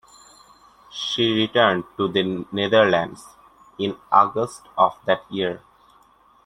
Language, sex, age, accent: English, male, 19-29, United States English